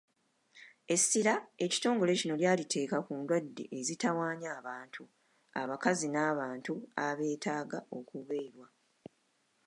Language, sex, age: Ganda, female, 30-39